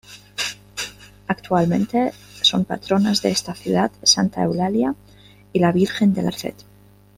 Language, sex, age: Spanish, female, 30-39